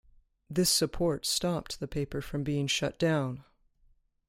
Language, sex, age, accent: English, female, 30-39, United States English